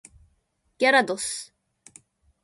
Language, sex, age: Japanese, female, 19-29